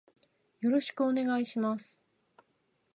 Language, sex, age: Japanese, female, 50-59